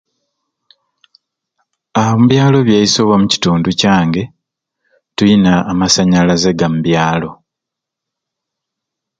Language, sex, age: Ruuli, male, 40-49